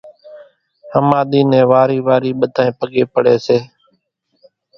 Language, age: Kachi Koli, 19-29